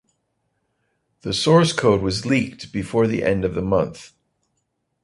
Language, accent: English, United States English